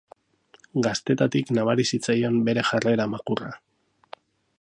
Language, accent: Basque, Mendebalekoa (Araba, Bizkaia, Gipuzkoako mendebaleko herri batzuk)